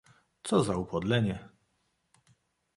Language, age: Polish, 40-49